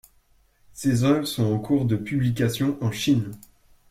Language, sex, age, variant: French, male, 19-29, Français de métropole